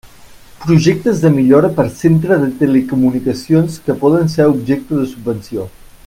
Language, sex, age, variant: Catalan, male, 30-39, Central